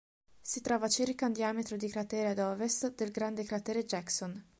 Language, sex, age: Italian, female, 19-29